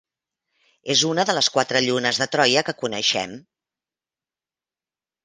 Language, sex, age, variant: Catalan, female, 50-59, Central